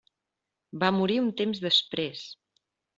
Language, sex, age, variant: Catalan, female, 30-39, Septentrional